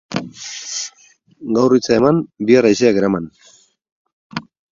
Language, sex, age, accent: Basque, male, 60-69, Mendebalekoa (Araba, Bizkaia, Gipuzkoako mendebaleko herri batzuk)